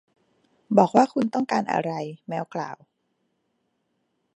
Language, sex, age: Thai, female, 30-39